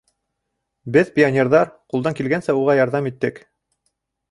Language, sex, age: Bashkir, male, 30-39